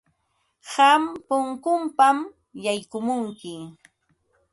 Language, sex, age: Ambo-Pasco Quechua, female, 50-59